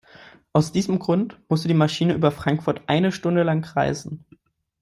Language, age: German, 19-29